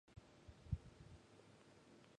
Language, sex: Japanese, female